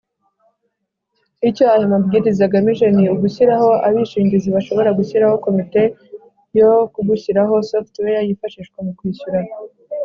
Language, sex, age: Kinyarwanda, male, 19-29